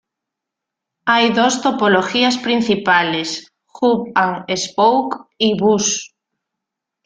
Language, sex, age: Spanish, female, 30-39